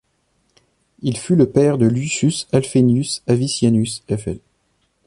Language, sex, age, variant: French, male, 30-39, Français de métropole